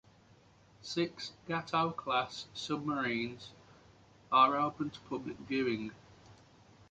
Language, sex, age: English, male, 19-29